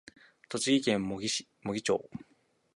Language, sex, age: Japanese, male, 19-29